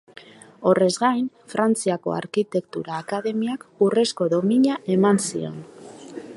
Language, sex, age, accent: Basque, female, 30-39, Mendebalekoa (Araba, Bizkaia, Gipuzkoako mendebaleko herri batzuk)